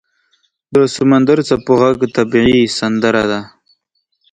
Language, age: Pashto, 19-29